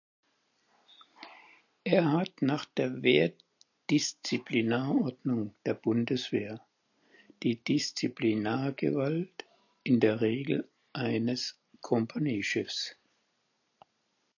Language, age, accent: German, 70-79, Deutschland Deutsch